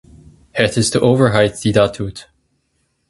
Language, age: Dutch, 19-29